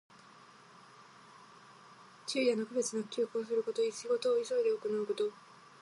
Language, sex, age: Japanese, female, 19-29